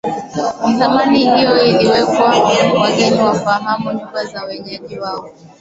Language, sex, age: Swahili, female, 19-29